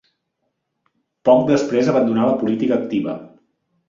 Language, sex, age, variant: Catalan, male, 40-49, Central